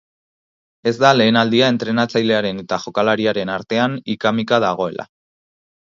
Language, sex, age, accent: Basque, male, 19-29, Erdialdekoa edo Nafarra (Gipuzkoa, Nafarroa)